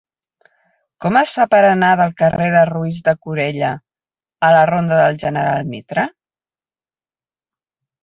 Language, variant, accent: Catalan, Central, tarragoní